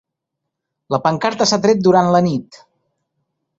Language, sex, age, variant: Catalan, male, 40-49, Central